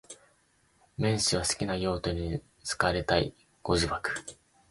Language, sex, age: Japanese, male, 19-29